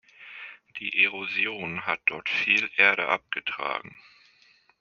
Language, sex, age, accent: German, male, 30-39, Deutschland Deutsch